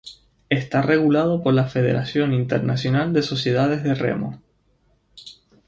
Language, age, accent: Spanish, 19-29, España: Islas Canarias